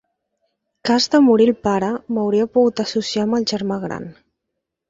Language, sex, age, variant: Catalan, female, 30-39, Septentrional